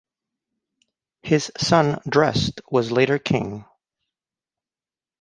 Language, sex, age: English, male, 40-49